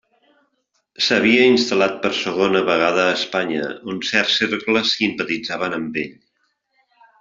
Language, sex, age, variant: Catalan, male, 50-59, Central